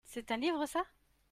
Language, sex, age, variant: French, female, 30-39, Français de métropole